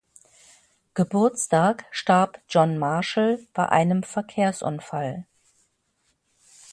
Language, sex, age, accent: German, female, 60-69, Deutschland Deutsch